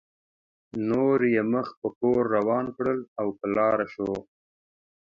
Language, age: Pashto, 30-39